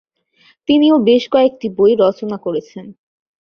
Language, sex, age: Bengali, female, 19-29